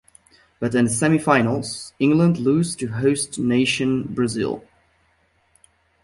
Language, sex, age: English, male, 19-29